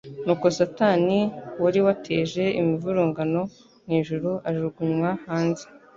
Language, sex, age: Kinyarwanda, female, under 19